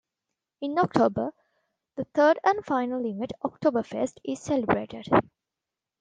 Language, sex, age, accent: English, female, 19-29, India and South Asia (India, Pakistan, Sri Lanka)